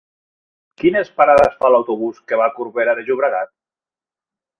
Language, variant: Catalan, Central